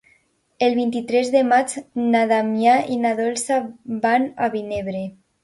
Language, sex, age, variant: Catalan, female, under 19, Alacantí